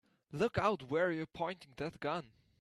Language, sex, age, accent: English, male, under 19, United States English